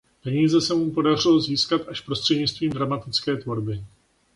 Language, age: Czech, 40-49